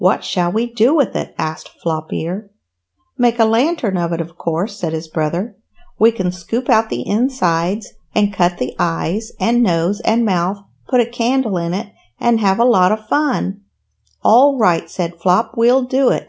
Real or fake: real